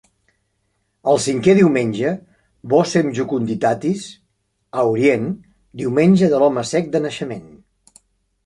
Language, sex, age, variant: Catalan, male, 60-69, Central